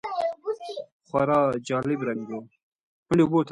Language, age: Pashto, 19-29